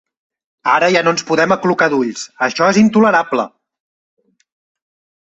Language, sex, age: Catalan, male, 30-39